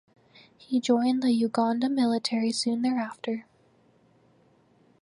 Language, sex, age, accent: English, female, 19-29, United States English